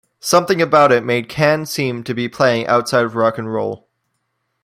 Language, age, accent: English, under 19, Canadian English